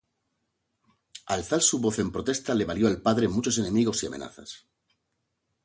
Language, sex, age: Spanish, male, 50-59